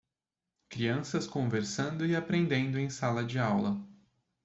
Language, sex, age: Portuguese, male, 19-29